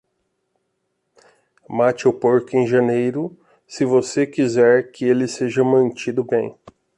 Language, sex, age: Portuguese, male, 40-49